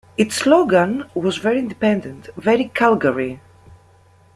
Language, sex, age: English, female, 30-39